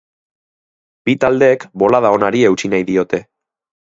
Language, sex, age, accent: Basque, male, 30-39, Mendebalekoa (Araba, Bizkaia, Gipuzkoako mendebaleko herri batzuk)